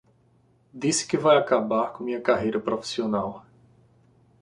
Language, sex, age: Portuguese, male, 40-49